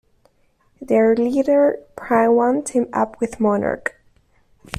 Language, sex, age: English, female, 19-29